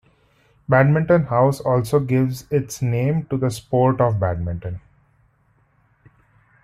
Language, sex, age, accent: English, male, 30-39, India and South Asia (India, Pakistan, Sri Lanka)